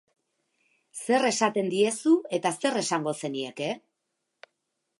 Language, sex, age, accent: Basque, female, 40-49, Erdialdekoa edo Nafarra (Gipuzkoa, Nafarroa)